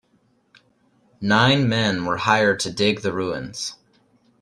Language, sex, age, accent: English, male, under 19, United States English